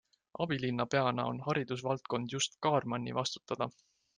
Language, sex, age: Estonian, male, 19-29